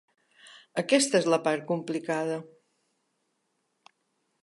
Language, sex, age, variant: Catalan, female, 60-69, Balear